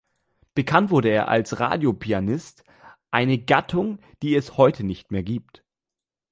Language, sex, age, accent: German, male, under 19, Deutschland Deutsch